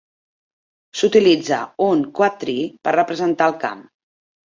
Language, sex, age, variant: Catalan, female, 40-49, Central